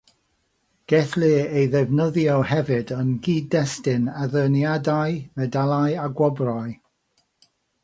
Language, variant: Welsh, North-Eastern Welsh